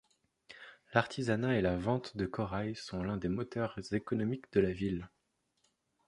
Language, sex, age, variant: French, male, 30-39, Français de métropole